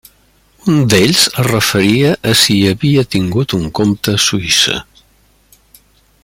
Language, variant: Catalan, Central